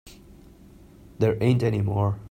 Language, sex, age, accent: English, male, 19-29, India and South Asia (India, Pakistan, Sri Lanka)